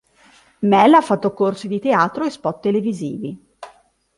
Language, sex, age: Italian, female, 30-39